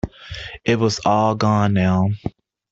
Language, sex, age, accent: English, male, 30-39, United States English